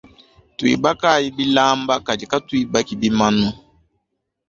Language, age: Luba-Lulua, 19-29